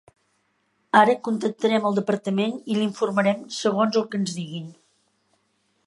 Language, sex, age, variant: Catalan, female, 60-69, Central